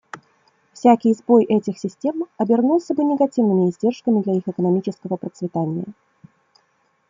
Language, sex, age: Russian, female, 30-39